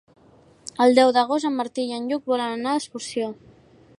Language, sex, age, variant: Catalan, female, 19-29, Central